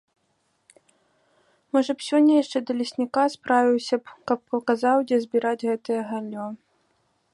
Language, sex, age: Belarusian, female, 19-29